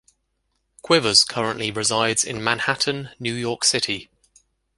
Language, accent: English, England English